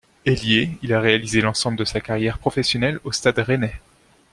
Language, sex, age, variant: French, male, 19-29, Français de métropole